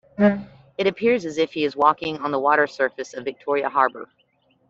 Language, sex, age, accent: English, female, 50-59, United States English